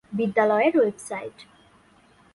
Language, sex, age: Bengali, female, under 19